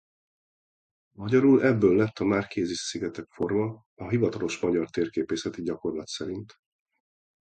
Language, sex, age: Hungarian, male, 40-49